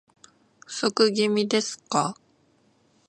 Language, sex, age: Japanese, female, 19-29